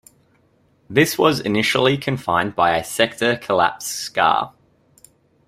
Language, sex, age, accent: English, male, 19-29, Australian English